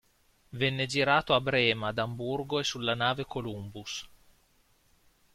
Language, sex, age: Italian, male, 30-39